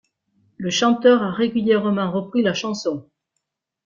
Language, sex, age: French, female, 60-69